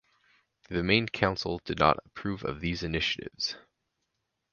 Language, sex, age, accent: English, male, 19-29, United States English